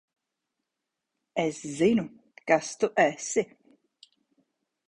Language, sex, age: Latvian, female, 19-29